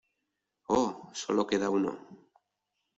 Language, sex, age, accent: Spanish, male, 19-29, España: Norte peninsular (Asturias, Castilla y León, Cantabria, País Vasco, Navarra, Aragón, La Rioja, Guadalajara, Cuenca)